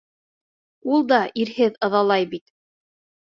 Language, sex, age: Bashkir, female, 30-39